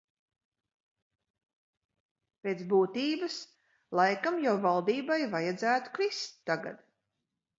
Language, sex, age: Latvian, female, 50-59